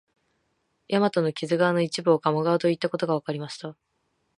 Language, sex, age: Japanese, female, 19-29